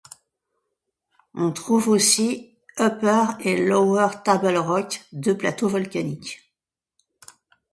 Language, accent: French, Français de l'ouest de la France